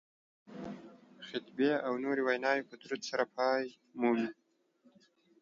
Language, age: Pashto, 19-29